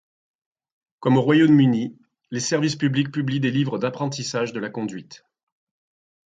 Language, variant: French, Français de métropole